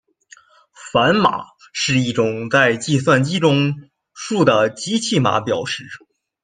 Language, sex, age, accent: Chinese, male, 19-29, 出生地：山东省